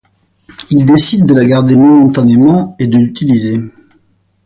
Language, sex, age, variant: French, male, 50-59, Français de métropole